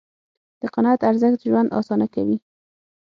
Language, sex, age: Pashto, female, 19-29